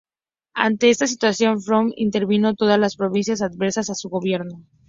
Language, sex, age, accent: Spanish, female, under 19, México